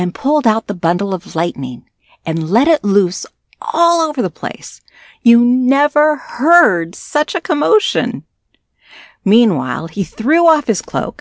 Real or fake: real